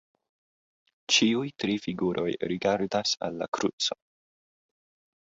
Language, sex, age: Esperanto, male, 19-29